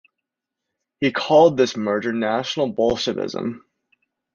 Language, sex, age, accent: English, male, 19-29, United States English